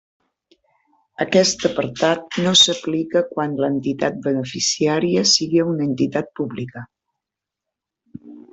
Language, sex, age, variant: Catalan, female, 50-59, Central